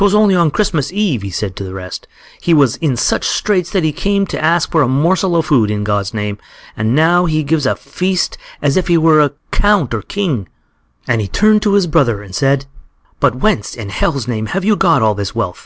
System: none